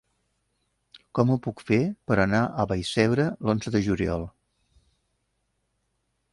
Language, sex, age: Catalan, male, 70-79